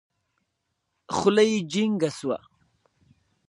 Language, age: Pashto, 19-29